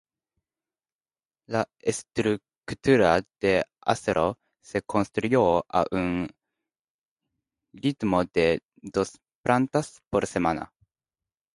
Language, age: Spanish, 19-29